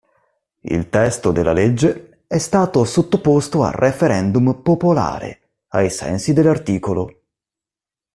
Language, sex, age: Italian, male, 30-39